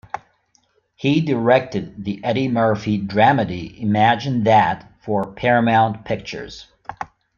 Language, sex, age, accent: English, male, 40-49, United States English